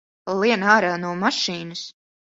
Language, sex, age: Latvian, female, 30-39